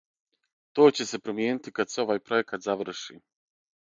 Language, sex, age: Serbian, male, 30-39